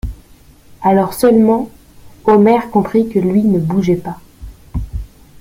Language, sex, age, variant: French, female, 19-29, Français de métropole